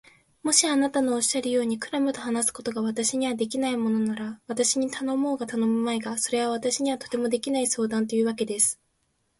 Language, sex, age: Japanese, female, 19-29